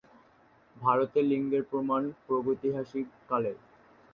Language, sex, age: Bengali, male, under 19